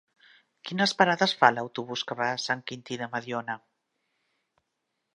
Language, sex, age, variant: Catalan, female, 50-59, Central